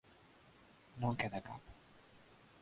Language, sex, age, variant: Catalan, male, 40-49, Nord-Occidental